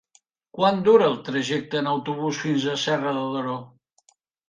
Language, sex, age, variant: Catalan, male, 60-69, Nord-Occidental